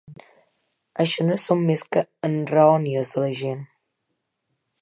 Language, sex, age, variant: Catalan, female, 19-29, Central